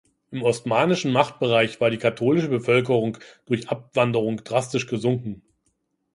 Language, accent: German, Deutschland Deutsch